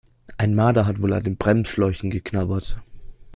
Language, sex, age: German, male, under 19